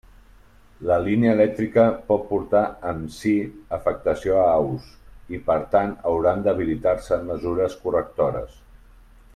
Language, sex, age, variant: Catalan, male, 40-49, Central